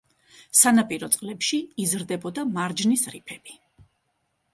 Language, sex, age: Georgian, female, 30-39